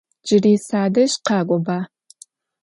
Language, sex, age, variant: Adyghe, female, 19-29, Адыгабзэ (Кирил, пстэумэ зэдыряе)